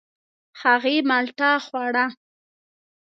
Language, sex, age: Pashto, female, 30-39